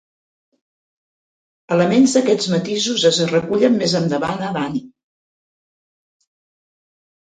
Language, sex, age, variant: Catalan, female, 50-59, Central